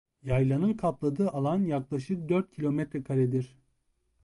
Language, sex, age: Turkish, male, 19-29